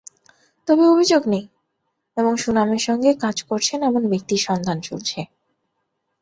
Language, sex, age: Bengali, female, 19-29